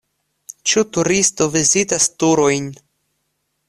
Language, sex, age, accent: Esperanto, male, 19-29, Internacia